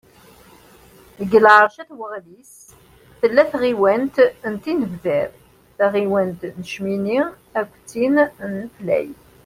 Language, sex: Kabyle, female